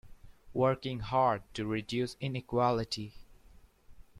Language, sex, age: English, male, 19-29